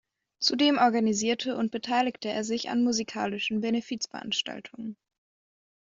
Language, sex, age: German, female, under 19